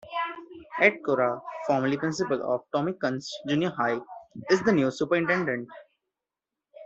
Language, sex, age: English, male, 19-29